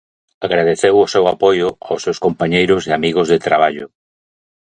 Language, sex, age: Galician, male, 40-49